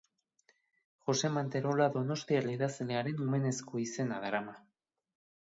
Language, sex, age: Basque, male, 30-39